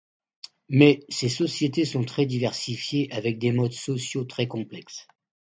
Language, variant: French, Français de métropole